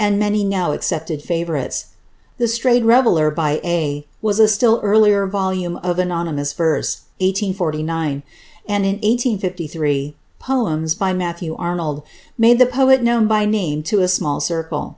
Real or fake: real